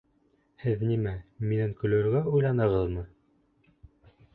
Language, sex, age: Bashkir, male, 19-29